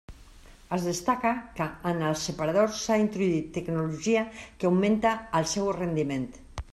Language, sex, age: Catalan, female, 40-49